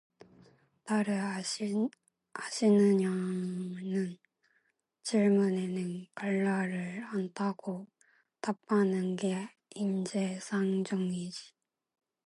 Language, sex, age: Korean, female, 19-29